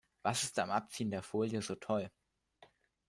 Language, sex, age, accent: German, male, under 19, Deutschland Deutsch